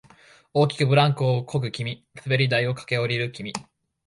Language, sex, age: Japanese, male, 19-29